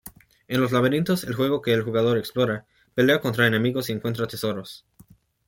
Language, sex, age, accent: Spanish, male, under 19, México